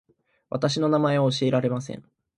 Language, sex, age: Japanese, male, 19-29